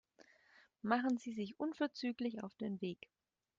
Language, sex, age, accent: German, female, 30-39, Deutschland Deutsch